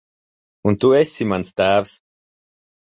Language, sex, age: Latvian, male, 30-39